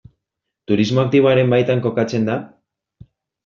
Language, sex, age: Basque, male, 19-29